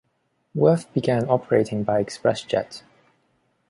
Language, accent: English, Hong Kong English